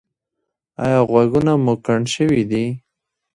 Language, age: Pashto, 19-29